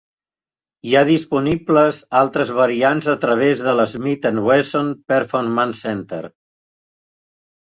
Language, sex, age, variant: Catalan, male, 70-79, Central